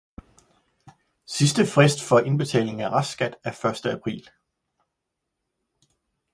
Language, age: Danish, 40-49